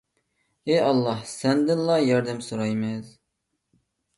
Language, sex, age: Uyghur, male, 30-39